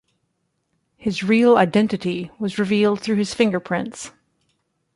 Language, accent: English, United States English